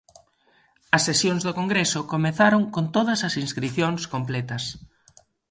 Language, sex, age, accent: Galician, male, 19-29, Normativo (estándar)